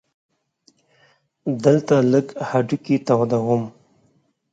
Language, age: Pashto, 30-39